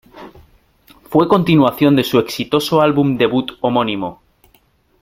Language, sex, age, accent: Spanish, male, 30-39, España: Norte peninsular (Asturias, Castilla y León, Cantabria, País Vasco, Navarra, Aragón, La Rioja, Guadalajara, Cuenca)